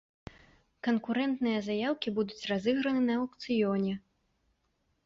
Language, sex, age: Belarusian, female, 19-29